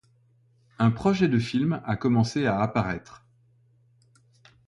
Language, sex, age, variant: French, male, 60-69, Français de métropole